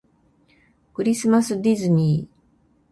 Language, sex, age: Japanese, female, 50-59